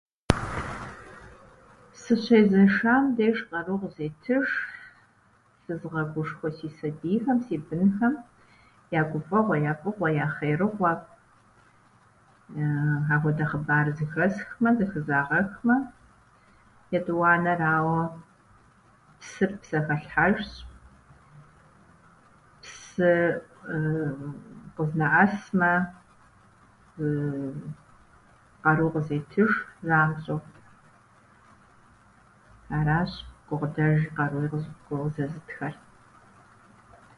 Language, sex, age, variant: Kabardian, female, 50-59, Адыгэбзэ (Къэбэрдей, Кирил, Урысей)